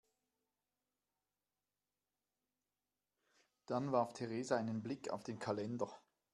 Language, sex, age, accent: German, male, 50-59, Schweizerdeutsch